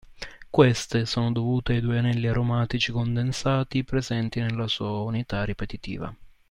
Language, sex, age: Italian, male, 19-29